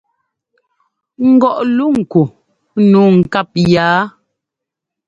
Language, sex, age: Ngomba, female, 40-49